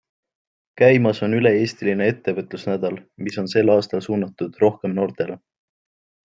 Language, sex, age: Estonian, male, 19-29